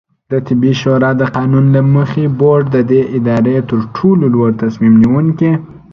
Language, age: Pashto, under 19